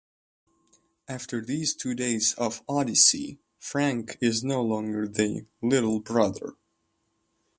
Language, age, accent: English, under 19, United States English